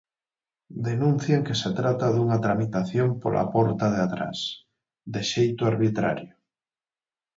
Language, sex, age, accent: Galician, male, 30-39, Central (gheada)